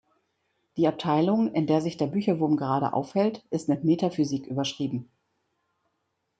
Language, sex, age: German, female, 50-59